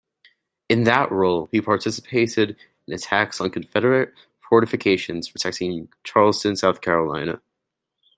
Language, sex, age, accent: English, male, under 19, United States English